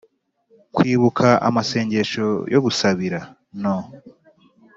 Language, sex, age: Kinyarwanda, male, 19-29